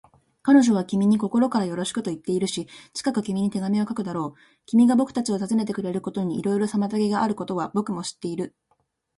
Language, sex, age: Japanese, female, 19-29